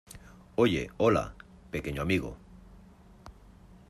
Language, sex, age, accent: Spanish, male, 40-49, España: Norte peninsular (Asturias, Castilla y León, Cantabria, País Vasco, Navarra, Aragón, La Rioja, Guadalajara, Cuenca)